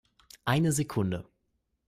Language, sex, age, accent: German, male, 19-29, Deutschland Deutsch